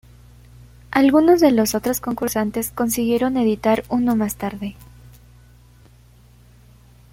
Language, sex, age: Spanish, female, 19-29